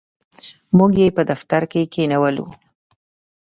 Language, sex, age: Pashto, female, 50-59